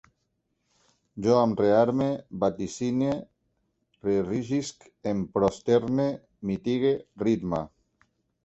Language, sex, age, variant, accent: Catalan, male, 40-49, Central, gironí